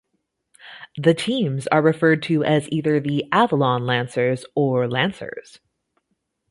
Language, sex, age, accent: English, female, 30-39, Canadian English